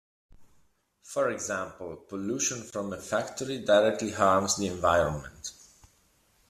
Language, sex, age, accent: English, male, 50-59, United States English